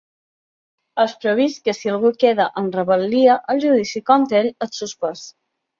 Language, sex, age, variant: Catalan, female, 30-39, Balear